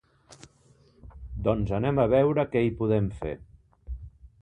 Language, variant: Catalan, Central